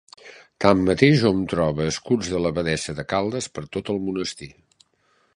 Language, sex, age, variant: Catalan, male, 60-69, Central